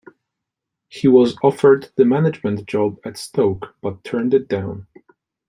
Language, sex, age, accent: English, male, 30-39, United States English